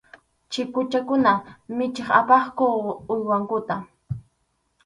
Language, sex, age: Arequipa-La Unión Quechua, female, under 19